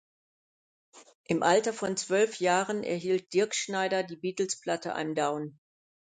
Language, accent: German, Deutschland Deutsch